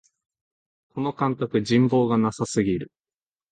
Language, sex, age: Japanese, male, under 19